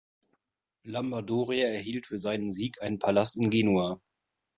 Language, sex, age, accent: German, male, 30-39, Deutschland Deutsch